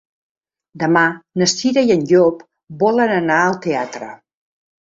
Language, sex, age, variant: Catalan, female, 50-59, Central